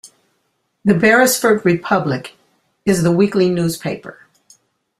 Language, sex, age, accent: English, female, 60-69, United States English